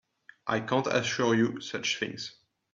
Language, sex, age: English, male, 19-29